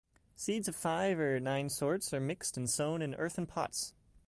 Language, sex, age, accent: English, male, 19-29, United States English